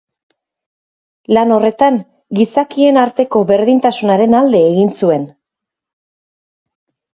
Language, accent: Basque, Erdialdekoa edo Nafarra (Gipuzkoa, Nafarroa)